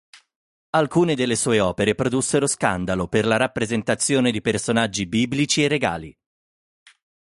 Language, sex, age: Italian, male, 30-39